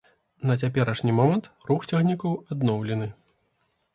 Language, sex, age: Belarusian, male, 30-39